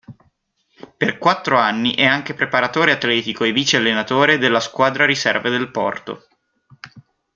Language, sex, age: Italian, male, 19-29